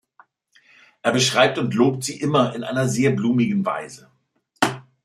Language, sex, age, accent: German, male, 50-59, Deutschland Deutsch